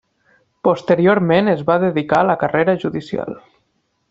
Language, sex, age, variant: Catalan, male, 19-29, Nord-Occidental